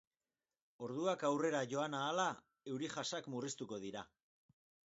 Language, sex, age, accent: Basque, male, 60-69, Mendebalekoa (Araba, Bizkaia, Gipuzkoako mendebaleko herri batzuk)